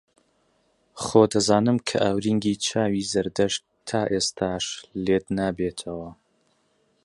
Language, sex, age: Central Kurdish, male, 19-29